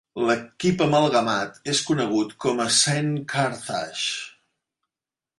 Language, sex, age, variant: Catalan, male, 40-49, Central